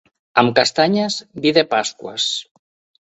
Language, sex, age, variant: Catalan, male, 60-69, Central